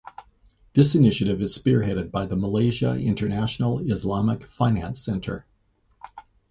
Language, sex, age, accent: English, male, 50-59, Canadian English